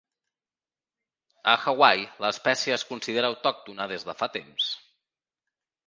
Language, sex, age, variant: Catalan, male, 19-29, Central